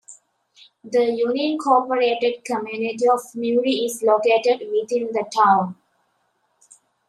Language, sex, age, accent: English, female, 19-29, England English